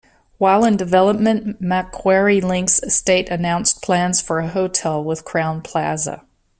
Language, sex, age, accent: English, female, 50-59, United States English